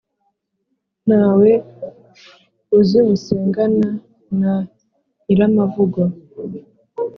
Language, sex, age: Kinyarwanda, male, 19-29